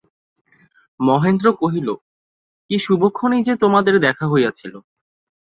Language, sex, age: Bengali, male, 19-29